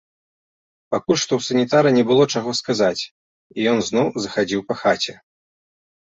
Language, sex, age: Belarusian, male, 30-39